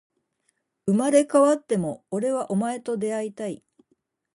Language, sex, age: Japanese, female, 60-69